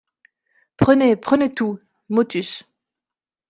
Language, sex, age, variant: French, female, 30-39, Français de métropole